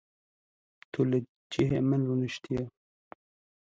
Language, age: Kurdish, 30-39